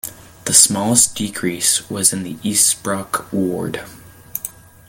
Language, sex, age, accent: English, male, under 19, United States English